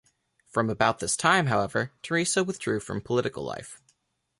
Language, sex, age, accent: English, male, 19-29, United States English